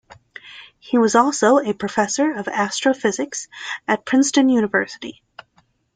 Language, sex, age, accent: English, female, 19-29, United States English